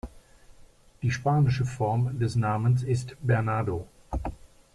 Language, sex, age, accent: German, male, 60-69, Deutschland Deutsch